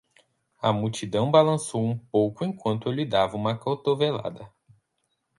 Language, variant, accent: Portuguese, Portuguese (Brasil), Paulista